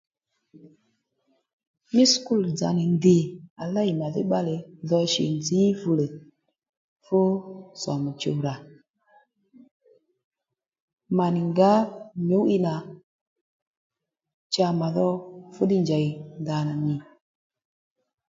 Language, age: Lendu, 19-29